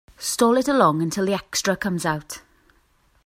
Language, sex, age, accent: English, female, 30-39, England English